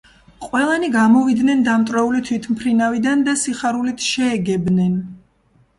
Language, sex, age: Georgian, female, 30-39